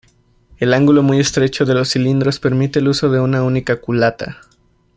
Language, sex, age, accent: Spanish, male, 19-29, México